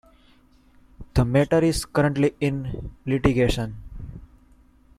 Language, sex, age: English, male, 19-29